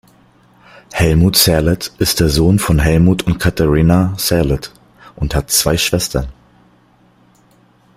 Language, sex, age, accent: German, male, 30-39, Deutschland Deutsch